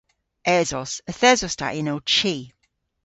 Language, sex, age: Cornish, female, 40-49